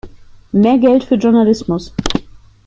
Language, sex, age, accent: German, female, 30-39, Deutschland Deutsch